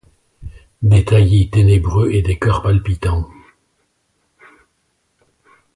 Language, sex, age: French, male, 70-79